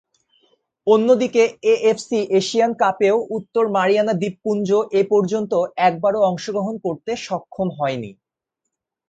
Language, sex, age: Bengali, male, 19-29